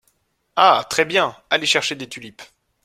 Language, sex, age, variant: French, male, 19-29, Français de métropole